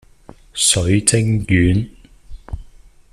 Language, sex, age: Cantonese, male, 30-39